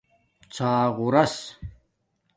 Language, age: Domaaki, 40-49